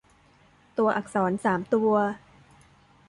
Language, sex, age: Thai, female, 19-29